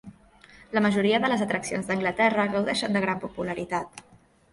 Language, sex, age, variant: Catalan, female, 19-29, Central